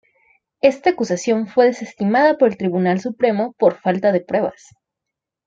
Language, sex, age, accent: Spanish, female, 19-29, México